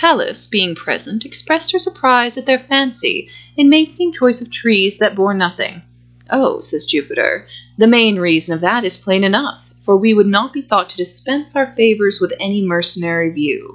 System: none